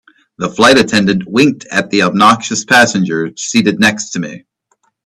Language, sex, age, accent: English, male, 40-49, United States English